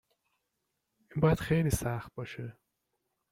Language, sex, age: Persian, male, 30-39